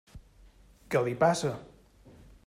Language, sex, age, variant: Catalan, male, 40-49, Balear